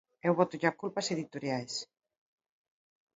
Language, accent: Galician, Normativo (estándar)